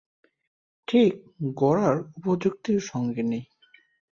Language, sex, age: Bengali, male, 19-29